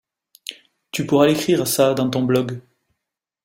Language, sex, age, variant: French, male, 30-39, Français de métropole